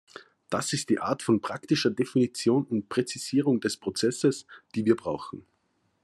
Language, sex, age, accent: German, male, 30-39, Österreichisches Deutsch